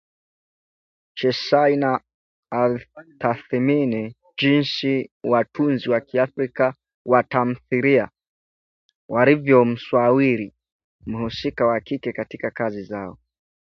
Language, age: Swahili, 19-29